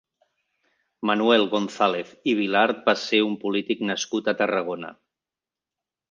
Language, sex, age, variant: Catalan, male, 50-59, Central